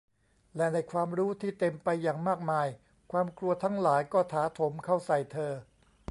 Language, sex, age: Thai, male, 50-59